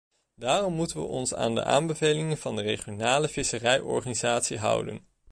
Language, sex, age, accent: Dutch, male, 19-29, Nederlands Nederlands